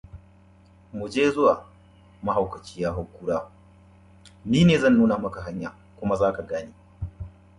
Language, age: English, 30-39